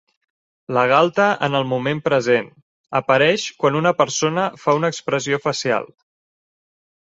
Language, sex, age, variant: Catalan, male, 19-29, Central